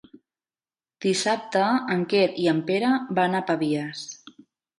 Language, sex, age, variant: Catalan, female, 30-39, Central